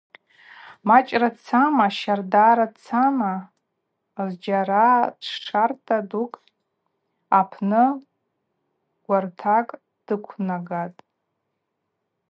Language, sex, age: Abaza, female, 30-39